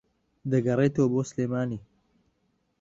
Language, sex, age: Central Kurdish, male, 19-29